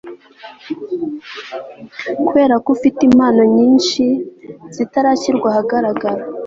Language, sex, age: Kinyarwanda, female, 19-29